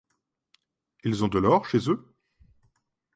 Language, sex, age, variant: French, male, 30-39, Français de métropole